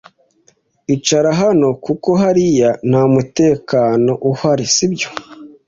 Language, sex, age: Kinyarwanda, male, 19-29